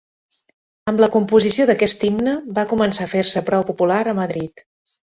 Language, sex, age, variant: Catalan, female, 40-49, Central